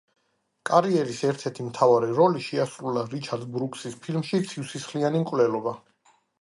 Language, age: Georgian, 40-49